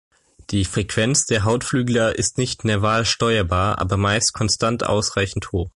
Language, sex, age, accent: German, male, under 19, Deutschland Deutsch